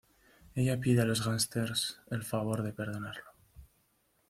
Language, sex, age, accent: Spanish, male, 19-29, España: Norte peninsular (Asturias, Castilla y León, Cantabria, País Vasco, Navarra, Aragón, La Rioja, Guadalajara, Cuenca)